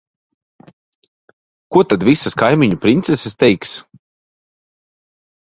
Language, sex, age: Latvian, male, 30-39